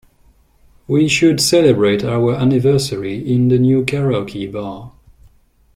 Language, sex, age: English, male, 30-39